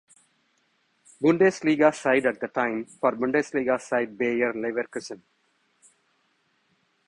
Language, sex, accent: English, male, India and South Asia (India, Pakistan, Sri Lanka)